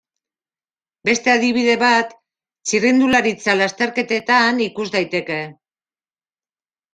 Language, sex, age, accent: Basque, male, 19-29, Mendebalekoa (Araba, Bizkaia, Gipuzkoako mendebaleko herri batzuk)